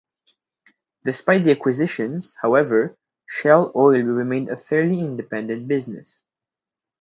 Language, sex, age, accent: English, male, under 19, United States English